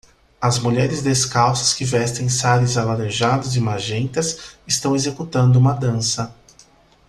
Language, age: Portuguese, 30-39